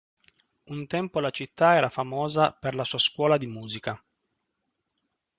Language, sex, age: Italian, male, 30-39